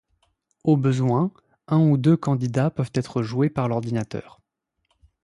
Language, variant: French, Français de métropole